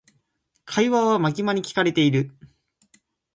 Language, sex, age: Japanese, male, 19-29